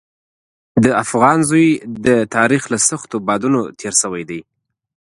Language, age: Pashto, 30-39